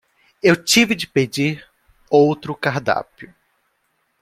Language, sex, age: Portuguese, male, 19-29